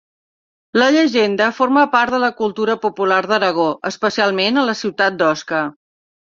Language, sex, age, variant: Catalan, female, 60-69, Central